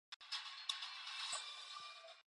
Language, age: Korean, 19-29